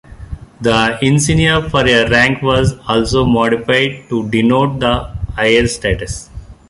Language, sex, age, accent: English, male, 50-59, India and South Asia (India, Pakistan, Sri Lanka)